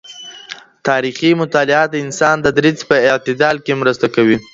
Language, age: Pashto, under 19